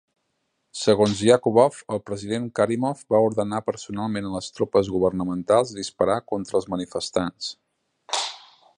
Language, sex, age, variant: Catalan, male, 30-39, Central